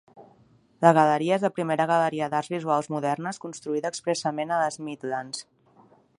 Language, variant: Catalan, Nord-Occidental